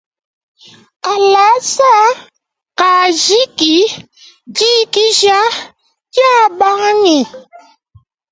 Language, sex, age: Luba-Lulua, female, 19-29